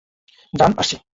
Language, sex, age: Bengali, male, 19-29